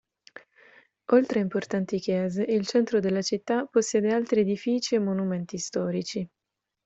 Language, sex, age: Italian, female, 19-29